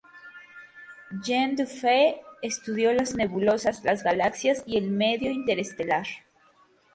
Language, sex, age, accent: Spanish, female, 19-29, México